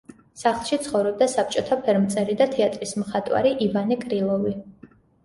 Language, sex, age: Georgian, female, 19-29